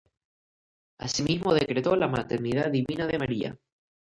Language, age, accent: Spanish, 19-29, España: Islas Canarias